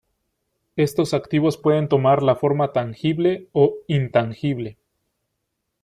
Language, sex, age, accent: Spanish, male, 19-29, México